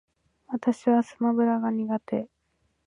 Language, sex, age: Japanese, female, 19-29